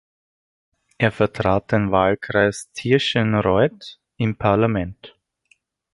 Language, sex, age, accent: German, male, 30-39, Österreichisches Deutsch